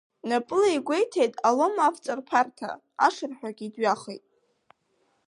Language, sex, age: Abkhazian, female, under 19